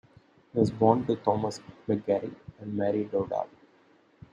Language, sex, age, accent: English, male, 19-29, India and South Asia (India, Pakistan, Sri Lanka)